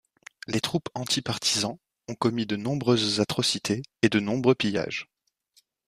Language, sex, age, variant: French, male, 19-29, Français de métropole